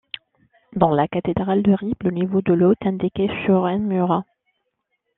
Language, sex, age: French, female, 19-29